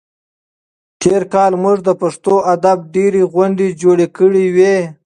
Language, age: Pashto, 30-39